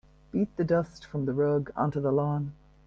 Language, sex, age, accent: English, female, 50-59, Irish English